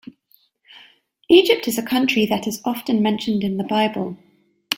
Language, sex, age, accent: English, female, 30-39, England English